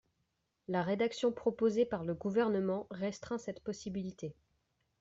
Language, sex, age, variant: French, female, 19-29, Français de métropole